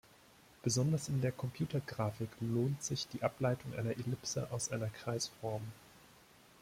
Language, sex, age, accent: German, male, 19-29, Deutschland Deutsch